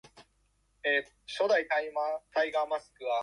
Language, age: Afrikaans, 19-29